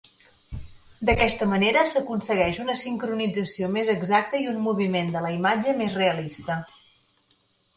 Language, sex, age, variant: Catalan, female, 30-39, Central